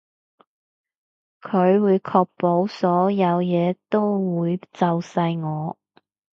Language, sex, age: Cantonese, female, 30-39